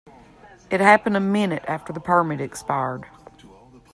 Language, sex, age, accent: English, female, 50-59, United States English